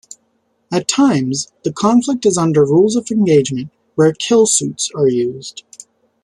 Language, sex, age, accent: English, male, 19-29, United States English